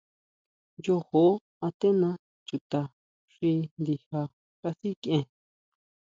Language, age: Huautla Mazatec, 30-39